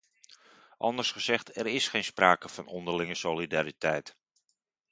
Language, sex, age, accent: Dutch, male, 40-49, Nederlands Nederlands